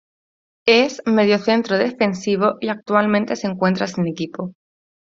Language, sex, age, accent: Spanish, female, 19-29, España: Norte peninsular (Asturias, Castilla y León, Cantabria, País Vasco, Navarra, Aragón, La Rioja, Guadalajara, Cuenca)